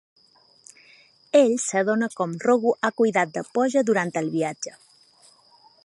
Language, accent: Catalan, balear; central